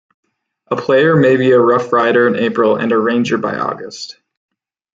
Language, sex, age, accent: English, male, 19-29, United States English